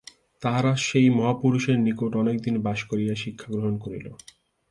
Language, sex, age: Bengali, male, 19-29